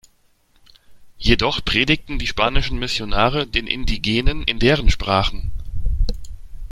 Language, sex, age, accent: German, male, 30-39, Deutschland Deutsch